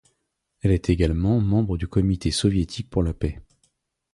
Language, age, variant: French, 30-39, Français de métropole